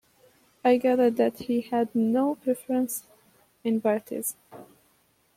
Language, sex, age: English, female, 19-29